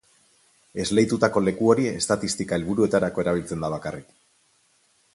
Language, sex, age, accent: Basque, male, 40-49, Mendebalekoa (Araba, Bizkaia, Gipuzkoako mendebaleko herri batzuk)